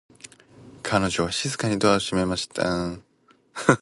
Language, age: Japanese, 19-29